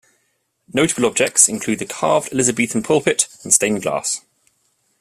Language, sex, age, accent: English, male, 30-39, England English